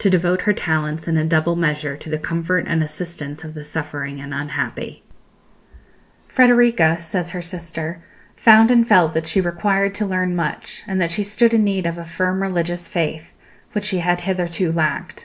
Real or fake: real